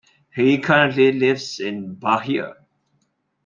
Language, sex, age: English, male, 40-49